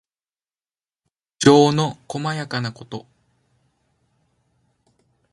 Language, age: Japanese, 19-29